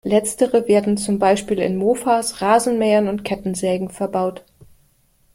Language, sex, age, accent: German, female, 50-59, Deutschland Deutsch